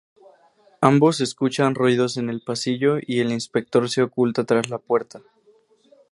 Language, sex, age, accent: Spanish, male, 19-29, México